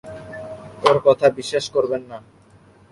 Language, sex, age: Bengali, male, 19-29